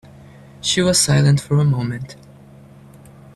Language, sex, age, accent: English, male, 19-29, United States English